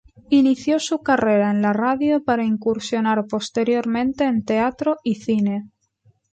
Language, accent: Spanish, España: Centro-Sur peninsular (Madrid, Toledo, Castilla-La Mancha)